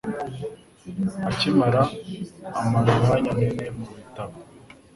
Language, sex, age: Kinyarwanda, male, 19-29